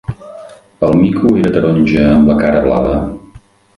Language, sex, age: Catalan, male, 50-59